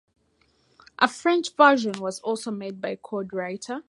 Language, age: English, 19-29